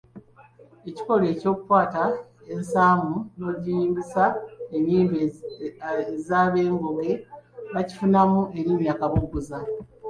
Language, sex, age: Ganda, male, 19-29